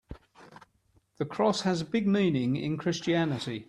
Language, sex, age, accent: English, male, 60-69, England English